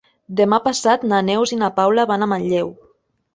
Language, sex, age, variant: Catalan, female, 19-29, Nord-Occidental